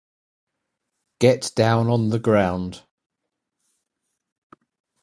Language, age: English, 40-49